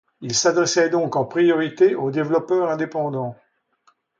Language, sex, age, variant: French, male, 70-79, Français de métropole